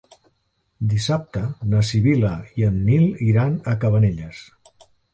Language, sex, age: Catalan, male, 60-69